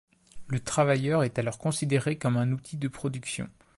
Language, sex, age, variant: French, male, 19-29, Français de métropole